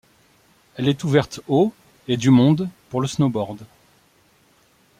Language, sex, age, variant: French, male, 40-49, Français de métropole